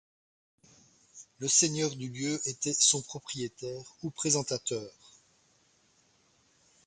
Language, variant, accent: French, Français d'Europe, Français de Belgique